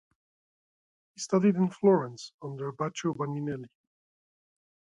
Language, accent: English, Dutch